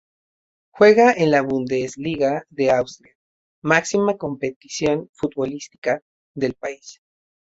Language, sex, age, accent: Spanish, male, 19-29, México